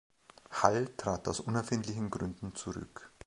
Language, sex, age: German, male, 40-49